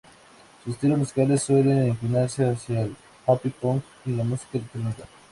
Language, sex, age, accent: Spanish, male, 19-29, México